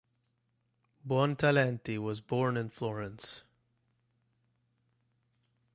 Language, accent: English, United States English